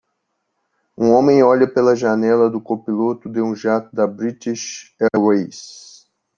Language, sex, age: Portuguese, male, 40-49